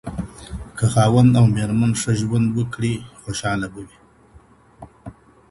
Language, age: Pashto, 40-49